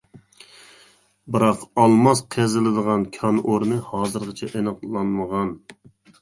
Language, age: Uyghur, 40-49